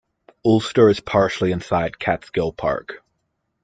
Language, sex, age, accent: English, male, 19-29, United States English